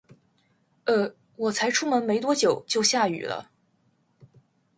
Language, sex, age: Chinese, female, 19-29